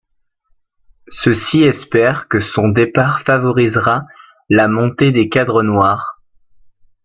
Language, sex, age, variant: French, male, 19-29, Français de métropole